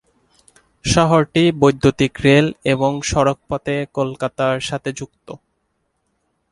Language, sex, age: Bengali, male, 19-29